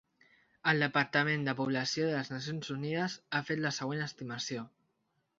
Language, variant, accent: Catalan, Central, central